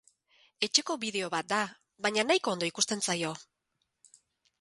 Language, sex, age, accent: Basque, female, 40-49, Erdialdekoa edo Nafarra (Gipuzkoa, Nafarroa)